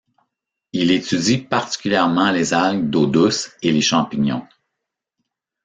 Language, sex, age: French, male, 50-59